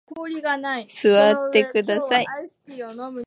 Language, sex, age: Japanese, female, 19-29